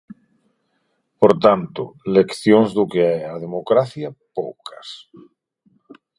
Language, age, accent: Galician, 40-49, Normativo (estándar); Neofalante